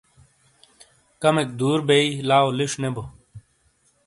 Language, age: Shina, 30-39